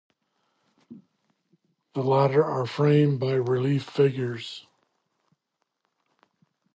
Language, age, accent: English, 60-69, United States English